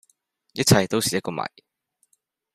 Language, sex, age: Cantonese, male, 19-29